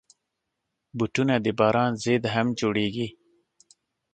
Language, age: Pashto, 30-39